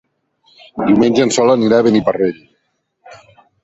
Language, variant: Catalan, Central